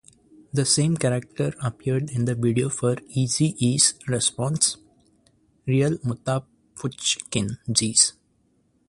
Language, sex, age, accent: English, male, 19-29, India and South Asia (India, Pakistan, Sri Lanka)